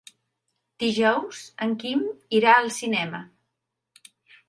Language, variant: Catalan, Central